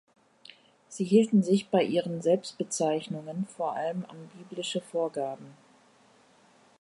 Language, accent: German, Deutschland Deutsch